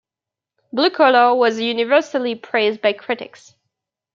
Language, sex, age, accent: English, female, 19-29, Canadian English